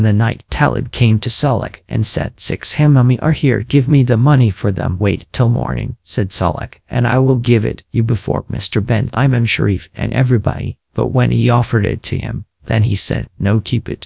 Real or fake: fake